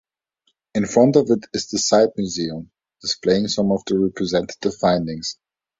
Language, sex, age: English, male, 30-39